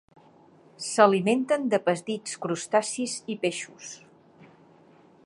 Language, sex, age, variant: Catalan, female, 50-59, Central